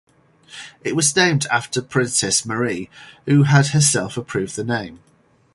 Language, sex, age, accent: English, male, 40-49, England English